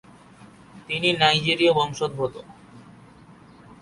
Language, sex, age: Bengali, male, 19-29